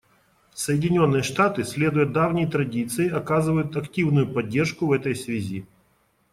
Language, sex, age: Russian, male, 40-49